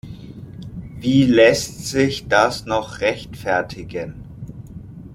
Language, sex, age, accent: German, male, 30-39, Deutschland Deutsch